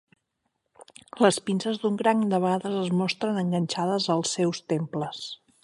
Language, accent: Catalan, central; nord-occidental